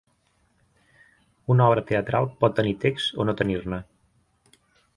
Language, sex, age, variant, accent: Catalan, male, 30-39, Central, tarragoní